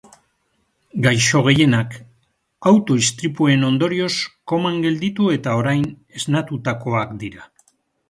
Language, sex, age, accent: Basque, male, 50-59, Mendebalekoa (Araba, Bizkaia, Gipuzkoako mendebaleko herri batzuk)